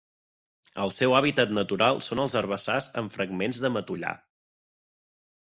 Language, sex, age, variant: Catalan, male, 30-39, Central